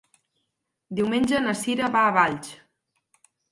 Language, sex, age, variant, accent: Catalan, female, 19-29, Central, tarragoní